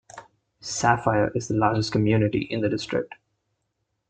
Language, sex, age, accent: English, male, 19-29, India and South Asia (India, Pakistan, Sri Lanka)